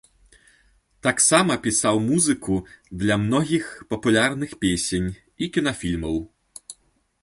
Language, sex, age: Belarusian, male, 19-29